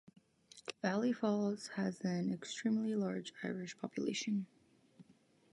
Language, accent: English, United States English